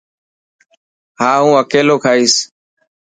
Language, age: Dhatki, 19-29